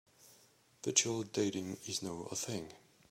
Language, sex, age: English, male, 30-39